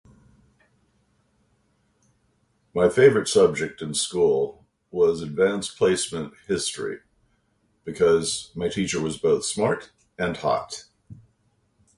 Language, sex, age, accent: English, male, 60-69, United States English